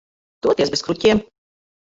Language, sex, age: Latvian, female, 40-49